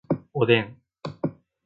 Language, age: Japanese, 19-29